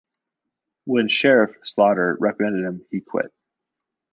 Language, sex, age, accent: English, male, 40-49, Canadian English